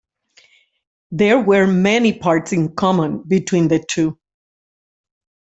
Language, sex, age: English, female, 60-69